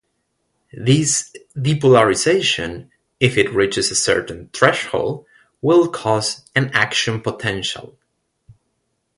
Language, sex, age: English, male, 19-29